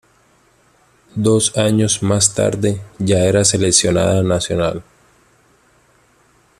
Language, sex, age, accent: Spanish, male, 19-29, Caribe: Cuba, Venezuela, Puerto Rico, República Dominicana, Panamá, Colombia caribeña, México caribeño, Costa del golfo de México